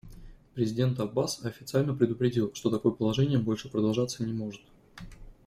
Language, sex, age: Russian, male, 30-39